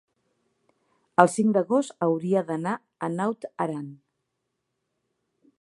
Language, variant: Catalan, Central